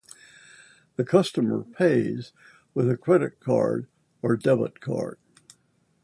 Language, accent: English, United States English